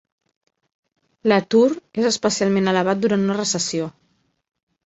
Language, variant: Catalan, Central